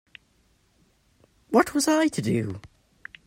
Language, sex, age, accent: English, male, under 19, England English